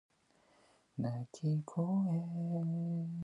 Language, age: Adamawa Fulfulde, 19-29